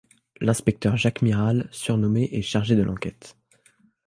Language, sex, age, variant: French, male, under 19, Français de métropole